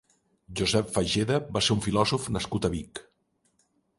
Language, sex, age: Catalan, male, 60-69